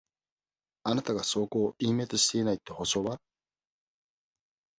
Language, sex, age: Japanese, male, 40-49